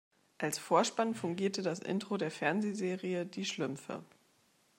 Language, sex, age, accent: German, female, 19-29, Deutschland Deutsch